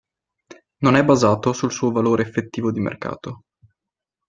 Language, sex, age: Italian, male, 19-29